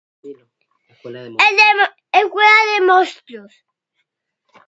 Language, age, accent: Spanish, under 19, Andino-Pacífico: Colombia, Perú, Ecuador, oeste de Bolivia y Venezuela andina